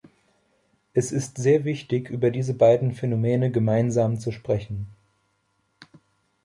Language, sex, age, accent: German, male, 30-39, Deutschland Deutsch